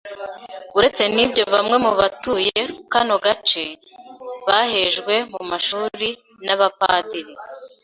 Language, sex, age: Kinyarwanda, female, 19-29